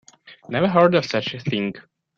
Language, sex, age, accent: English, male, 19-29, India and South Asia (India, Pakistan, Sri Lanka)